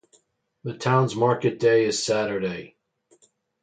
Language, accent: English, United States English